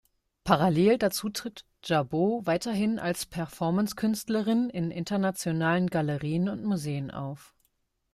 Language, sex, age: German, female, 19-29